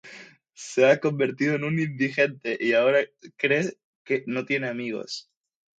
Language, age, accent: Spanish, 19-29, España: Islas Canarias